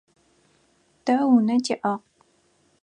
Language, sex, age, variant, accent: Adyghe, female, 19-29, Адыгабзэ (Кирил, пстэумэ зэдыряе), Бжъэдыгъу (Bjeduğ)